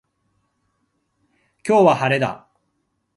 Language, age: Japanese, 19-29